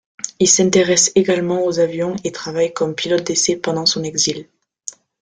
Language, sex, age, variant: French, female, under 19, Français de métropole